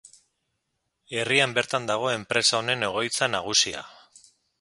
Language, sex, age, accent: Basque, male, 30-39, Mendebalekoa (Araba, Bizkaia, Gipuzkoako mendebaleko herri batzuk)